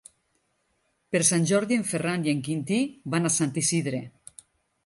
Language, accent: Catalan, valencià